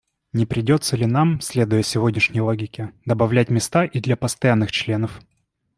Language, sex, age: Russian, male, 19-29